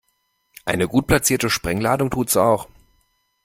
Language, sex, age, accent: German, male, 40-49, Deutschland Deutsch